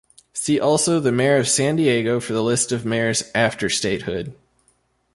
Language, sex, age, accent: English, male, 19-29, United States English